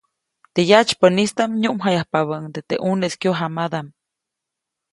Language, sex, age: Copainalá Zoque, female, 19-29